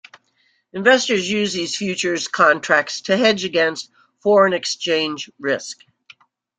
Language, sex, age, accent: English, female, 60-69, United States English